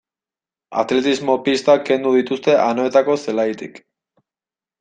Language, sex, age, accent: Basque, male, 19-29, Mendebalekoa (Araba, Bizkaia, Gipuzkoako mendebaleko herri batzuk)